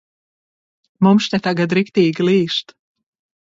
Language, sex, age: Latvian, female, 30-39